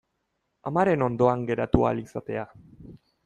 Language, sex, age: Basque, male, 30-39